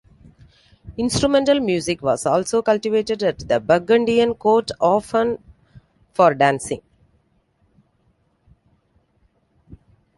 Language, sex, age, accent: English, female, 40-49, India and South Asia (India, Pakistan, Sri Lanka)